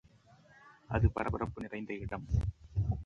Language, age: Tamil, 30-39